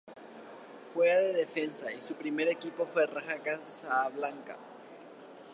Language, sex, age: Spanish, male, under 19